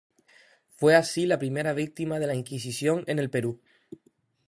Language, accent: Spanish, España: Islas Canarias